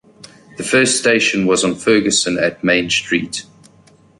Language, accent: English, Southern African (South Africa, Zimbabwe, Namibia)